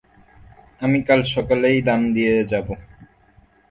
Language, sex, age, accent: Bengali, male, 19-29, প্রমিত; চলিত